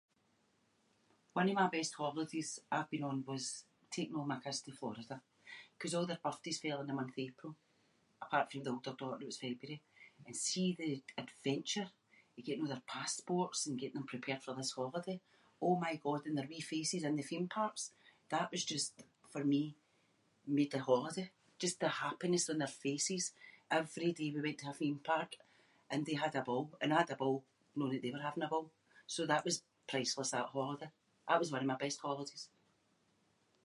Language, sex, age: Scots, female, 60-69